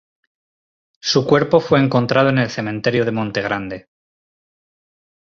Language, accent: Spanish, España: Norte peninsular (Asturias, Castilla y León, Cantabria, País Vasco, Navarra, Aragón, La Rioja, Guadalajara, Cuenca)